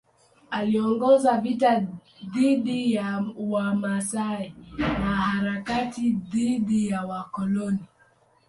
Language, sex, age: Swahili, male, 19-29